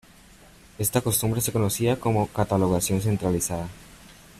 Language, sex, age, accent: Spanish, male, under 19, Andino-Pacífico: Colombia, Perú, Ecuador, oeste de Bolivia y Venezuela andina